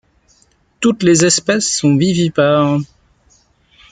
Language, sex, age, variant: French, male, 40-49, Français de métropole